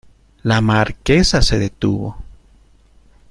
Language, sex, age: Spanish, male, 30-39